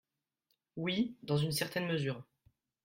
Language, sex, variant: French, male, Français de métropole